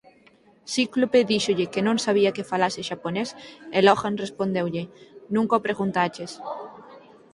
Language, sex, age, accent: Galician, female, 19-29, Atlántico (seseo e gheada)